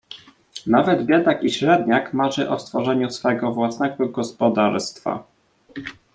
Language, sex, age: Polish, male, 19-29